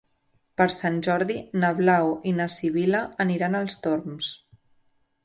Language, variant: Catalan, Central